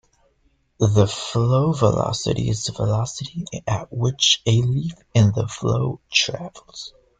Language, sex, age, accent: English, male, under 19, United States English